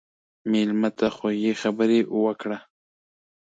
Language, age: Pashto, 30-39